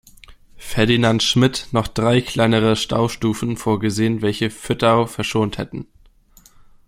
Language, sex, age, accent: German, male, 19-29, Deutschland Deutsch